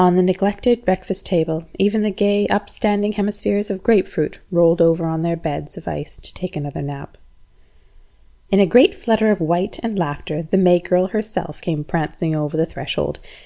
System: none